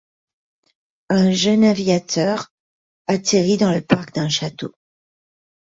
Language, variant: French, Français de métropole